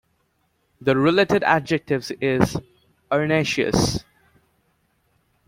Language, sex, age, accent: English, male, 19-29, United States English